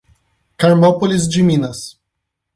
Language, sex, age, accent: Portuguese, male, 19-29, Paulista